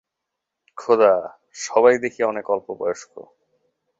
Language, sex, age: Bengali, male, 19-29